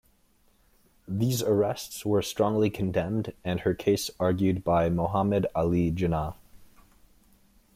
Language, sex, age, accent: English, male, 19-29, United States English